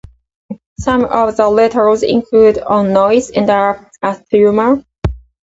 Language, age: English, 40-49